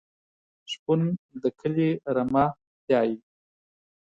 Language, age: Pashto, 30-39